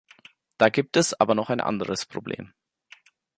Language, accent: German, Deutschland Deutsch